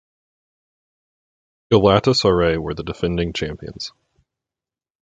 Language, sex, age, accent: English, male, 19-29, United States English